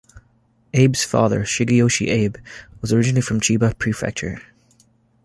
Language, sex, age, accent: English, male, 19-29, Irish English